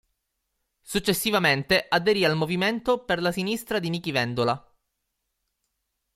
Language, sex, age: Italian, male, 19-29